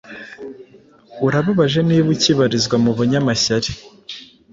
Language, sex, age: Kinyarwanda, male, 19-29